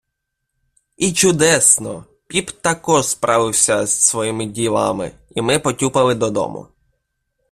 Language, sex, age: Ukrainian, male, under 19